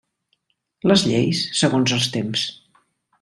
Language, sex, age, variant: Catalan, female, 70-79, Central